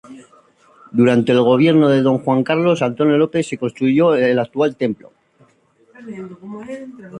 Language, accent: Spanish, España: Norte peninsular (Asturias, Castilla y León, Cantabria, País Vasco, Navarra, Aragón, La Rioja, Guadalajara, Cuenca)